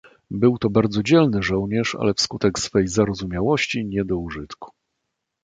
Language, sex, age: Polish, male, 50-59